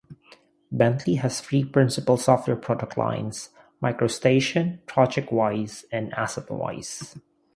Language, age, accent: English, 30-39, Filipino